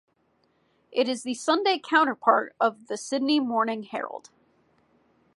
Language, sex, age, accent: English, female, 19-29, United States English